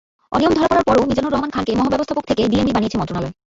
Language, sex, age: Bengali, female, 30-39